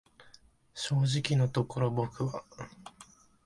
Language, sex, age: Japanese, male, 19-29